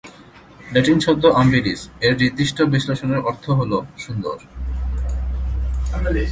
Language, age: Bengali, 30-39